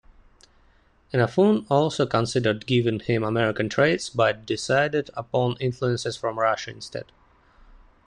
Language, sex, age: English, male, 19-29